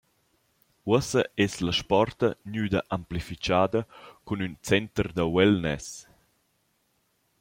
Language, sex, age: Romansh, male, 30-39